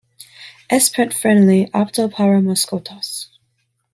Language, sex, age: Spanish, female, 19-29